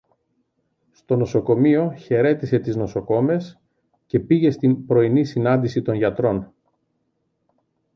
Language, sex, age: Greek, male, 40-49